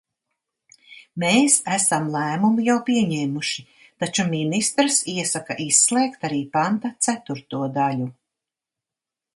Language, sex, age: Latvian, female, 60-69